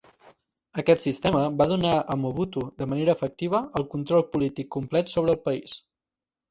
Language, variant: Catalan, Central